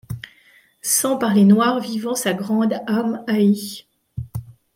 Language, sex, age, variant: French, female, 40-49, Français de métropole